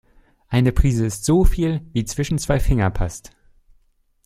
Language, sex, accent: German, male, Deutschland Deutsch